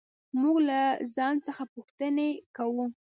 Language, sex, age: Pashto, female, 19-29